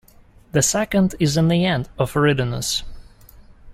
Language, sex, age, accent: English, male, 19-29, United States English